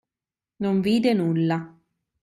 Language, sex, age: Italian, female, 30-39